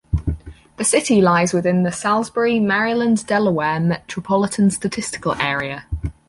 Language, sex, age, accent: English, female, 19-29, England English; New Zealand English